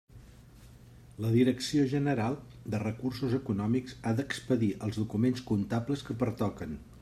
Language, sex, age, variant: Catalan, male, 50-59, Central